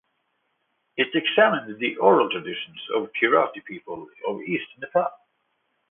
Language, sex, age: English, male, 50-59